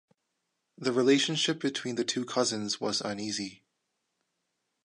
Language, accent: English, Canadian English